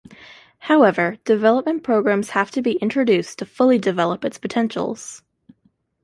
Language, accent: English, United States English